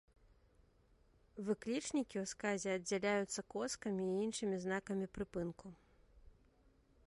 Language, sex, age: Belarusian, female, 30-39